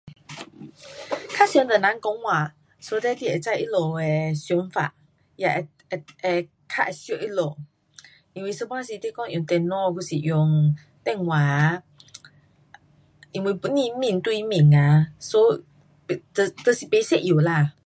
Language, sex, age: Pu-Xian Chinese, female, 40-49